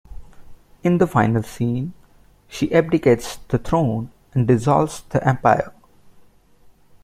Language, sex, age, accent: English, male, 19-29, India and South Asia (India, Pakistan, Sri Lanka)